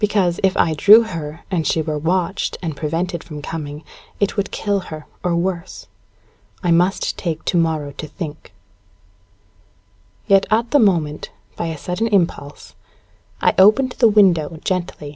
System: none